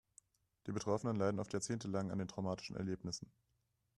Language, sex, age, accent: German, male, 19-29, Deutschland Deutsch